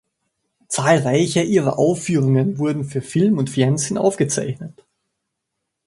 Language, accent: German, Österreichisches Deutsch